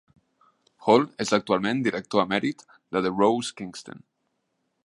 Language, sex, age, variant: Catalan, male, 19-29, Central